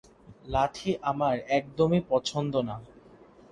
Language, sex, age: Bengali, male, 19-29